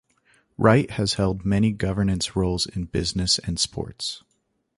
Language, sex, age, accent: English, male, 19-29, United States English